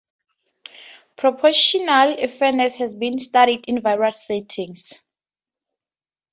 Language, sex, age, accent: English, female, 19-29, Southern African (South Africa, Zimbabwe, Namibia)